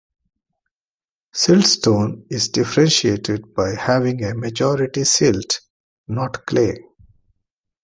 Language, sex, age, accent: English, male, 40-49, India and South Asia (India, Pakistan, Sri Lanka)